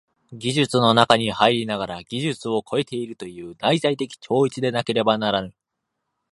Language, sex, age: Japanese, male, 19-29